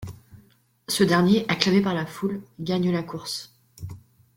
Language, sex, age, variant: French, female, 19-29, Français de métropole